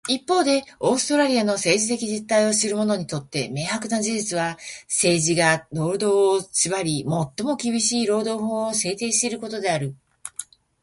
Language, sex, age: Japanese, female, 50-59